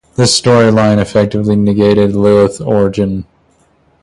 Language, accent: English, United States English